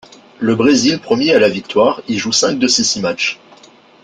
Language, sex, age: French, male, under 19